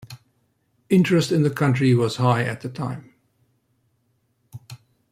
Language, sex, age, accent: English, male, 60-69, Southern African (South Africa, Zimbabwe, Namibia)